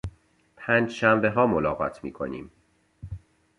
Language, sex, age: Persian, male, 30-39